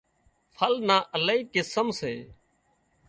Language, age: Wadiyara Koli, 19-29